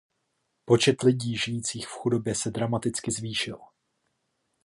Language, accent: Czech, pražský